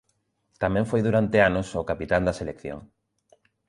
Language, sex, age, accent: Galician, male, 30-39, Normativo (estándar)